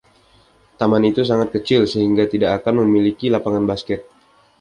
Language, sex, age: Indonesian, male, 19-29